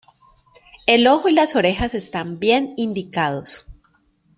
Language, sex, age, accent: Spanish, female, 30-39, Andino-Pacífico: Colombia, Perú, Ecuador, oeste de Bolivia y Venezuela andina